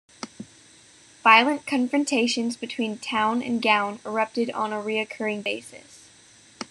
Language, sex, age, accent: English, female, under 19, United States English